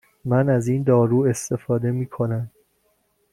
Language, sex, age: Persian, male, 19-29